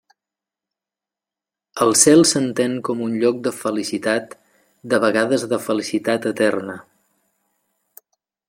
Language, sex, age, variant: Catalan, male, 50-59, Central